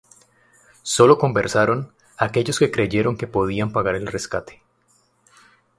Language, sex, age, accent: Spanish, male, 19-29, Caribe: Cuba, Venezuela, Puerto Rico, República Dominicana, Panamá, Colombia caribeña, México caribeño, Costa del golfo de México